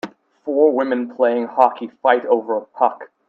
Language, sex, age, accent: English, male, under 19, United States English